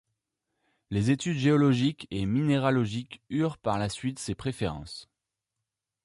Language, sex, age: French, male, 30-39